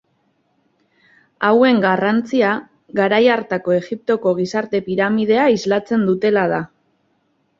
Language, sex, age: Basque, female, 19-29